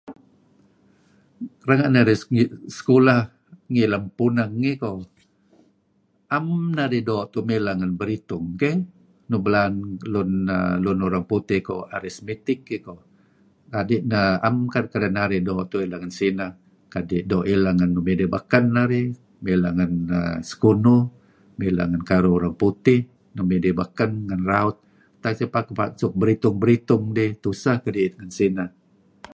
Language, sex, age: Kelabit, male, 70-79